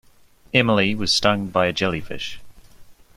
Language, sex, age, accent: English, male, 19-29, New Zealand English